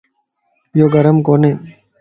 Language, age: Lasi, 19-29